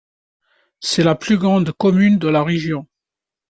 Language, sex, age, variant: French, male, 40-49, Français de métropole